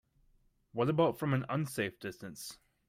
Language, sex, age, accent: English, male, 19-29, United States English